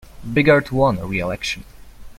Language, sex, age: English, male, 19-29